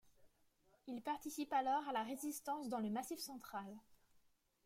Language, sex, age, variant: French, female, under 19, Français de métropole